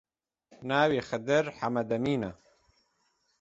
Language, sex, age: Central Kurdish, male, 30-39